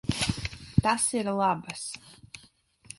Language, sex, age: Latvian, female, 19-29